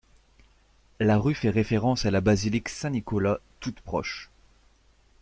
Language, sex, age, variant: French, male, 19-29, Français de métropole